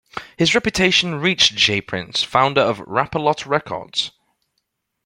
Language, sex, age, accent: English, male, 19-29, England English